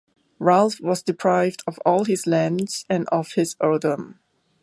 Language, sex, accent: English, female, Singaporean English